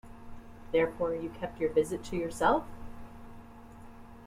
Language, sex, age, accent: English, female, 50-59, United States English